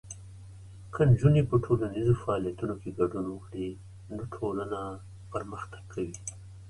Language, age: Pashto, 60-69